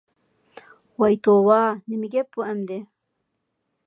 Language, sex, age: Uyghur, female, 40-49